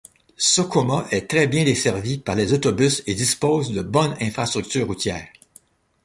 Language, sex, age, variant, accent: French, male, 60-69, Français d'Amérique du Nord, Français du Canada